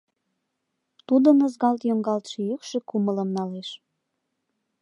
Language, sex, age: Mari, female, 19-29